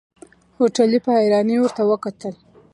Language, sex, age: Pashto, female, 19-29